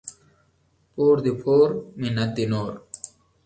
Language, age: Pashto, 30-39